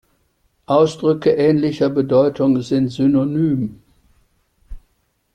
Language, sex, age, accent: German, male, 70-79, Deutschland Deutsch